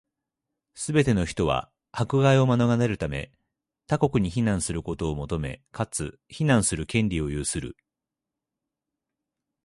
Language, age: Japanese, 30-39